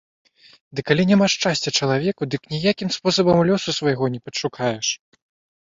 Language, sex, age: Belarusian, male, under 19